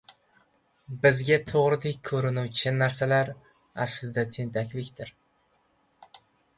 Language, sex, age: Uzbek, male, 19-29